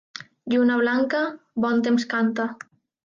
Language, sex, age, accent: Catalan, female, 19-29, valencià